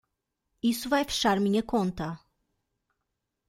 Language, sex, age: Portuguese, female, 30-39